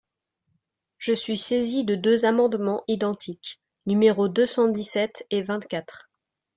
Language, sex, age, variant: French, female, 19-29, Français de métropole